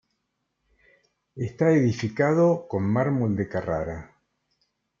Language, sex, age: Spanish, male, 60-69